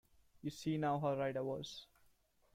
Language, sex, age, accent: English, male, 19-29, India and South Asia (India, Pakistan, Sri Lanka)